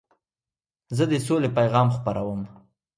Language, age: Pashto, 19-29